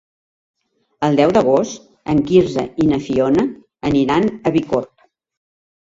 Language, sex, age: Catalan, female, 60-69